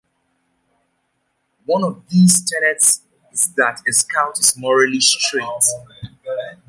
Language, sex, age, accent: English, male, 30-39, United States English